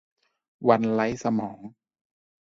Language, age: Thai, 19-29